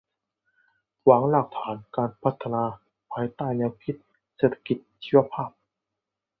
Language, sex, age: Thai, male, 19-29